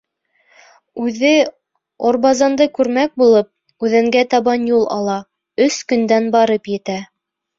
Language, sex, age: Bashkir, female, 19-29